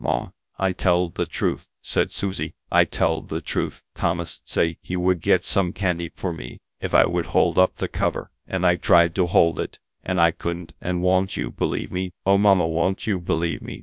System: TTS, GradTTS